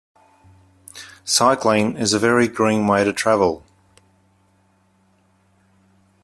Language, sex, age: English, male, 50-59